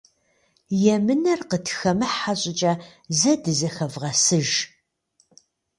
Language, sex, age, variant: Kabardian, female, 50-59, Адыгэбзэ (Къэбэрдей, Кирил, псоми зэдай)